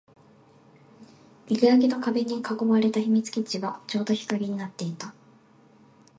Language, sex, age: Japanese, female, 19-29